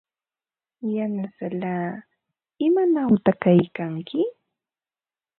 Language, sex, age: Ambo-Pasco Quechua, female, 19-29